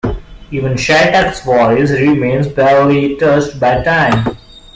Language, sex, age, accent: English, male, 19-29, India and South Asia (India, Pakistan, Sri Lanka)